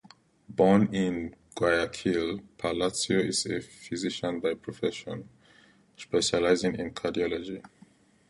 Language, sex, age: English, male, 30-39